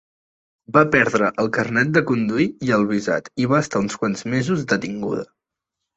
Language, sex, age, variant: Catalan, male, 19-29, Central